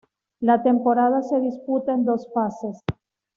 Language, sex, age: Spanish, female, 30-39